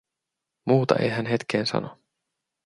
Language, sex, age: Finnish, male, 30-39